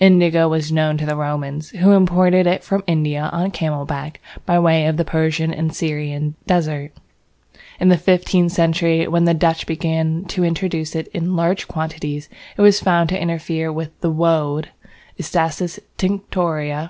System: none